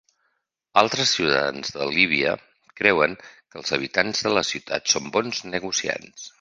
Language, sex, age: Catalan, male, 50-59